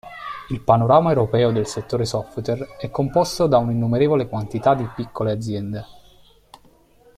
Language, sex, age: Italian, male, 19-29